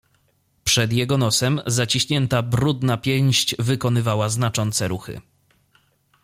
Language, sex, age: Polish, male, 30-39